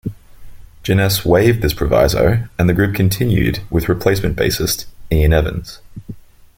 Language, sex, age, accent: English, male, 19-29, Australian English